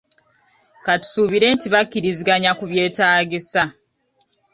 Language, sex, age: Ganda, female, 30-39